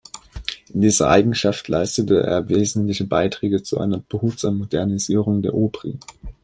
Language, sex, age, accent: German, male, under 19, Deutschland Deutsch